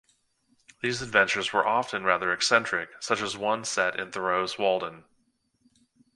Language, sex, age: English, male, 30-39